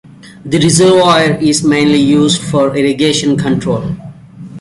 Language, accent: English, India and South Asia (India, Pakistan, Sri Lanka)